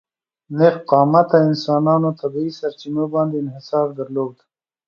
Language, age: Pashto, 30-39